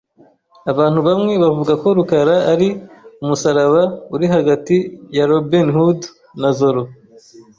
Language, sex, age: Kinyarwanda, male, 30-39